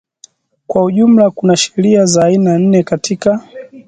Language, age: Swahili, 19-29